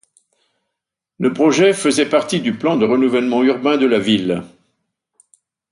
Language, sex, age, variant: French, male, 70-79, Français de métropole